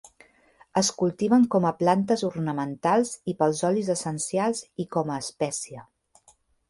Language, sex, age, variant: Catalan, female, 40-49, Central